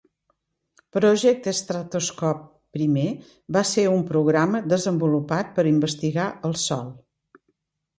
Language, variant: Catalan, Central